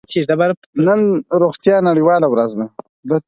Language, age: Pashto, under 19